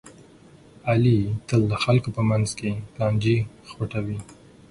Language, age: Pashto, 30-39